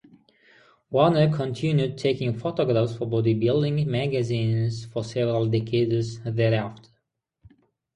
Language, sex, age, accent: English, male, 19-29, United States English; England English